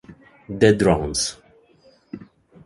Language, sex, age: Italian, male, 40-49